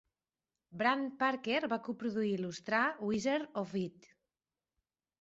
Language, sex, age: Catalan, female, 40-49